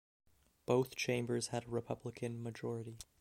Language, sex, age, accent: English, male, under 19, Canadian English